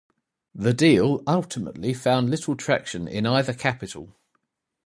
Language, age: English, 40-49